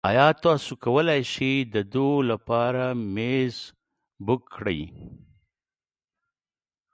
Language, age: Pashto, 40-49